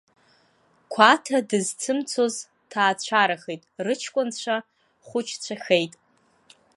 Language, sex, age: Abkhazian, female, under 19